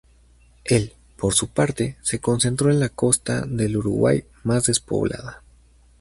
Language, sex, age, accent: Spanish, male, 19-29, México